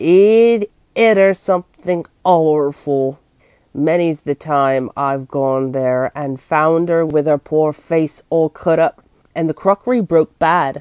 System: none